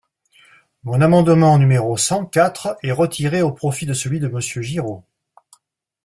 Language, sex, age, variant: French, male, 50-59, Français de métropole